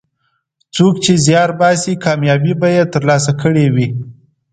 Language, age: Pashto, 19-29